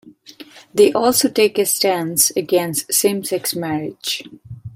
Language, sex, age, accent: English, female, 30-39, India and South Asia (India, Pakistan, Sri Lanka)